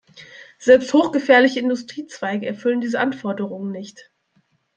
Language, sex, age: German, female, 19-29